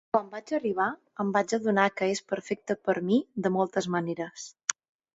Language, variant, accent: Catalan, Central, central; estàndard